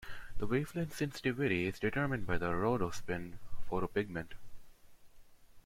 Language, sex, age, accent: English, male, under 19, India and South Asia (India, Pakistan, Sri Lanka)